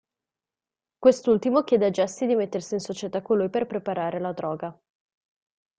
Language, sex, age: Italian, female, 19-29